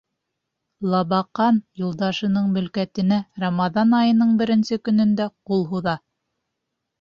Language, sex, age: Bashkir, female, 19-29